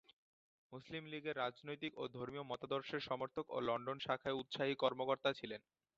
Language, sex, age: Bengali, male, 19-29